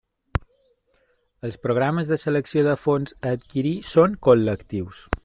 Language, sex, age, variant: Catalan, male, 40-49, Balear